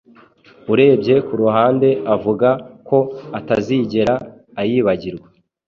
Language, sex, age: Kinyarwanda, male, 40-49